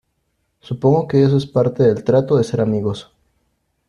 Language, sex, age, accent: Spanish, male, 30-39, México